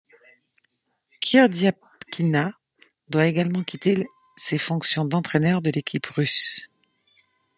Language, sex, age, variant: French, female, 40-49, Français de métropole